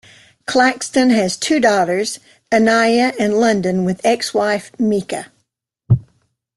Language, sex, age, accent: English, female, 60-69, United States English